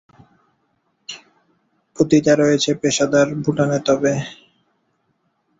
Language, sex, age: Bengali, male, 19-29